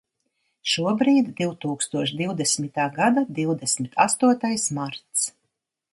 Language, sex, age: Latvian, female, 60-69